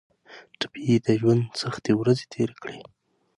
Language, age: Pashto, 19-29